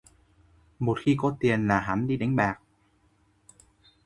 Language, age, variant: Vietnamese, 19-29, Hà Nội